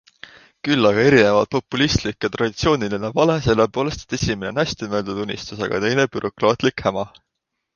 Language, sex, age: Estonian, male, 19-29